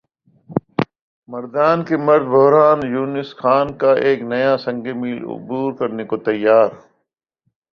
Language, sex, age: Urdu, female, 19-29